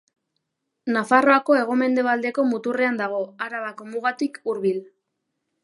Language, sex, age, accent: Basque, female, 19-29, Mendebalekoa (Araba, Bizkaia, Gipuzkoako mendebaleko herri batzuk)